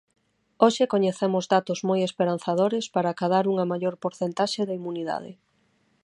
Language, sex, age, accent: Galician, female, 30-39, Normativo (estándar); Neofalante